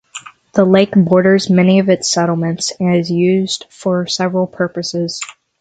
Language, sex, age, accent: English, male, under 19, United States English